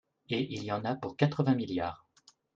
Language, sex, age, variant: French, male, 40-49, Français de métropole